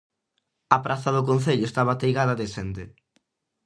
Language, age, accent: Galician, 19-29, Atlántico (seseo e gheada)